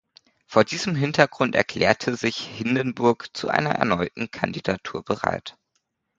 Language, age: German, 19-29